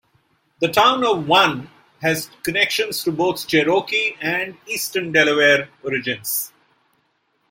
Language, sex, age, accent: English, male, 50-59, India and South Asia (India, Pakistan, Sri Lanka)